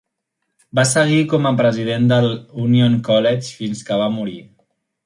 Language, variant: Catalan, Central